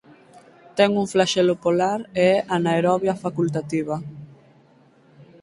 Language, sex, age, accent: Galician, female, 19-29, Atlántico (seseo e gheada)